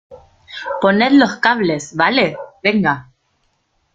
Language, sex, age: Spanish, female, 30-39